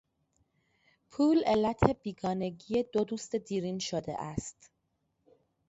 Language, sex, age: Persian, female, 19-29